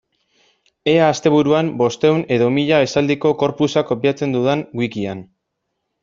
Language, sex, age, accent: Basque, male, 19-29, Erdialdekoa edo Nafarra (Gipuzkoa, Nafarroa)